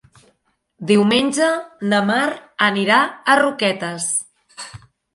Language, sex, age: Catalan, female, 30-39